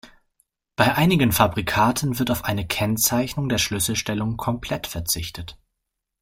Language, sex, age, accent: German, male, 19-29, Deutschland Deutsch